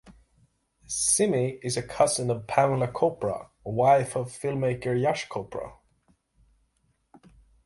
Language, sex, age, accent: English, male, 19-29, Canadian English